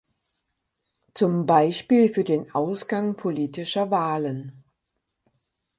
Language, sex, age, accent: German, female, 50-59, Deutschland Deutsch